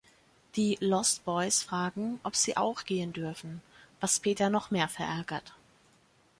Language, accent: German, Deutschland Deutsch